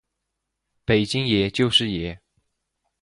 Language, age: Chinese, 19-29